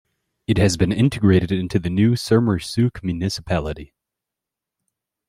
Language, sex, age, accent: English, male, 19-29, United States English